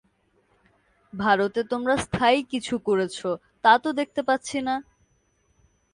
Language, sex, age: Bengali, female, 19-29